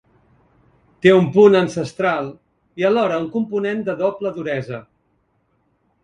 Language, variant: Catalan, Central